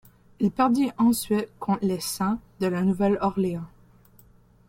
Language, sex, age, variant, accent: French, female, under 19, Français d'Amérique du Nord, Français du Canada